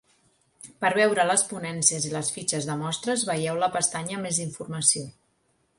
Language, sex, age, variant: Catalan, female, 40-49, Central